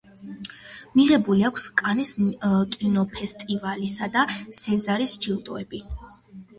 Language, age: Georgian, 30-39